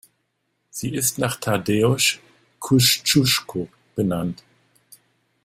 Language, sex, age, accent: German, male, 50-59, Deutschland Deutsch